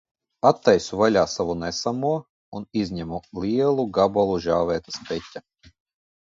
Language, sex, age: Latvian, male, 40-49